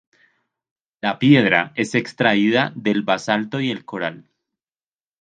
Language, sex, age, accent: Spanish, male, 19-29, Caribe: Cuba, Venezuela, Puerto Rico, República Dominicana, Panamá, Colombia caribeña, México caribeño, Costa del golfo de México